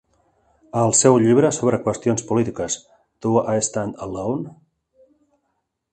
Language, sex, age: Catalan, male, 40-49